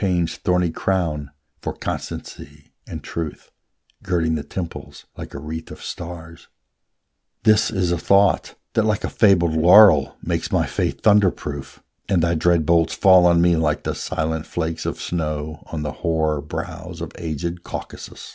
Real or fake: real